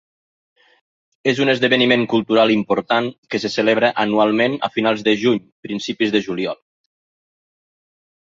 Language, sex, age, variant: Catalan, male, 50-59, Nord-Occidental